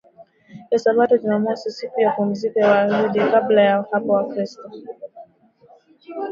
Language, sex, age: Swahili, female, 19-29